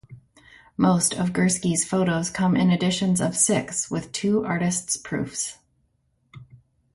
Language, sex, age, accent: English, female, 40-49, United States English